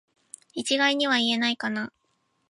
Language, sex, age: Japanese, female, 19-29